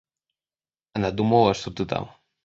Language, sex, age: Russian, male, 19-29